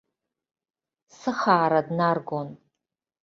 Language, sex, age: Abkhazian, female, 40-49